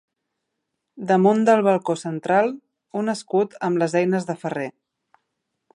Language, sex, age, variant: Catalan, female, 30-39, Central